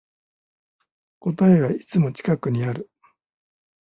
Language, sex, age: Japanese, male, 60-69